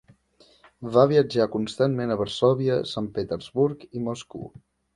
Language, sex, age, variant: Catalan, male, 19-29, Central